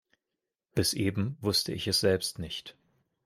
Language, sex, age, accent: German, male, 19-29, Deutschland Deutsch